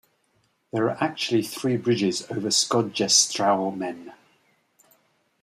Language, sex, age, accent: English, male, 50-59, England English